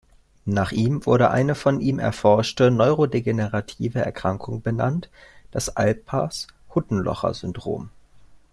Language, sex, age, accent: German, male, 19-29, Deutschland Deutsch